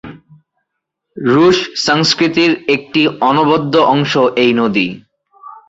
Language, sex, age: Bengali, male, 19-29